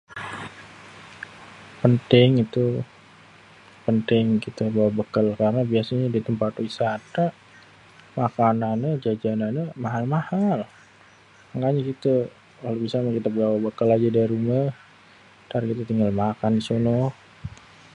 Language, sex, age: Betawi, male, 30-39